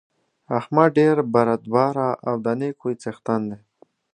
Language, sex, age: Pashto, male, under 19